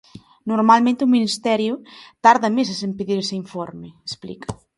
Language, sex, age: Galician, female, 19-29